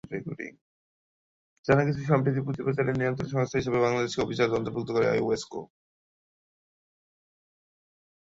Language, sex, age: Bengali, male, 19-29